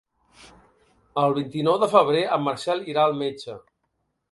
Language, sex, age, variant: Catalan, male, 50-59, Balear